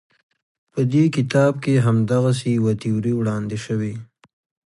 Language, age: Pashto, 30-39